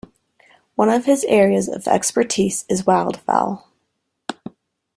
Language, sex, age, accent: English, female, 19-29, United States English